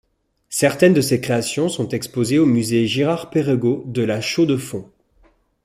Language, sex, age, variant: French, male, 40-49, Français de métropole